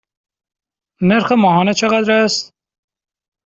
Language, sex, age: Persian, male, 19-29